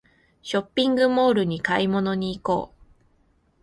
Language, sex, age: Japanese, female, 19-29